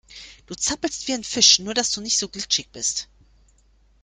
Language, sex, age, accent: German, female, 19-29, Deutschland Deutsch